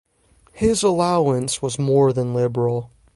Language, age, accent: English, 19-29, United States English